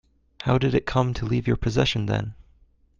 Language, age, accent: English, 19-29, United States English